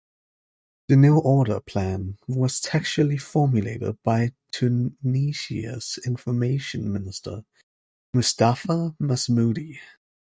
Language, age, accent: English, 19-29, United States English